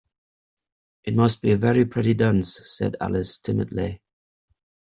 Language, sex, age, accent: English, male, 40-49, England English